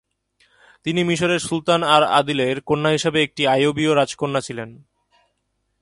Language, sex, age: Bengali, male, 19-29